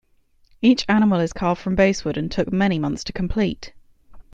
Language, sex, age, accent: English, female, 19-29, England English